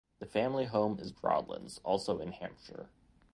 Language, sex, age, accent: English, male, 19-29, United States English